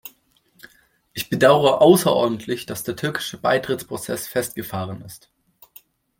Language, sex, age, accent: German, male, 19-29, Deutschland Deutsch